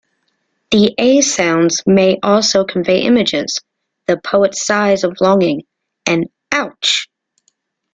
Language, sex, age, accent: English, female, 30-39, United States English